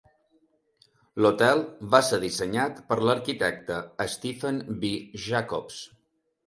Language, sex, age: Catalan, male, 40-49